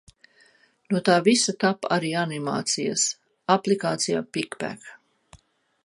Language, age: Latvian, 60-69